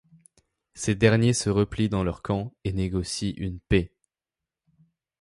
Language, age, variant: French, under 19, Français de métropole